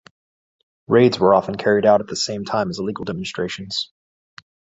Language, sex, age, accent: English, male, 30-39, United States English